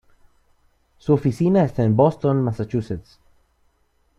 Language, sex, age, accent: Spanish, male, 19-29, América central